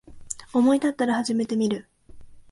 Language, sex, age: Japanese, female, 19-29